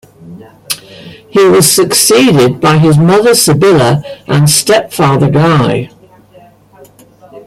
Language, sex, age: English, female, 70-79